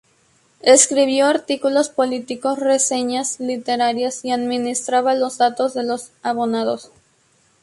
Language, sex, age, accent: Spanish, female, 19-29, México